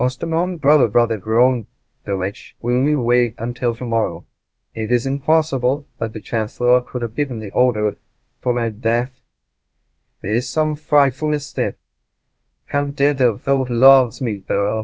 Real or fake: fake